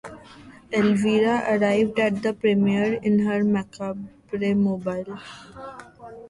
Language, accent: English, India and South Asia (India, Pakistan, Sri Lanka)